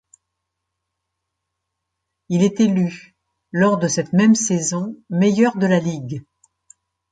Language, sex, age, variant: French, female, 60-69, Français de métropole